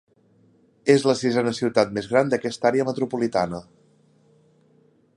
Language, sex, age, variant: Catalan, male, 19-29, Septentrional